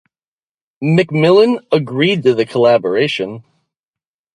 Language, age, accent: English, 19-29, United States English; midwest